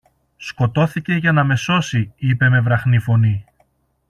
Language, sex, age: Greek, male, 40-49